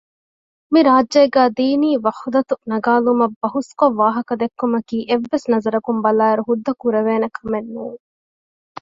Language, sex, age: Divehi, female, 19-29